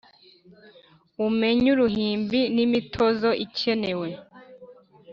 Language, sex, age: Kinyarwanda, female, 19-29